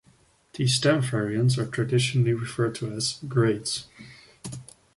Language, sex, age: English, male, 19-29